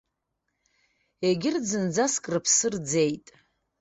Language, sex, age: Abkhazian, female, 30-39